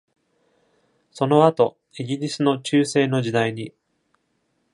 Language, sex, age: Japanese, male, 30-39